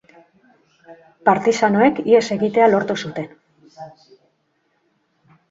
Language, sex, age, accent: Basque, female, 40-49, Mendebalekoa (Araba, Bizkaia, Gipuzkoako mendebaleko herri batzuk)